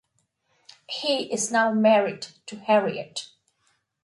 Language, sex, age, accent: English, female, 40-49, India and South Asia (India, Pakistan, Sri Lanka)